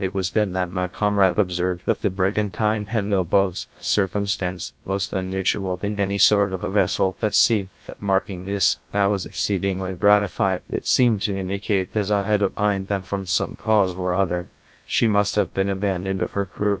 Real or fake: fake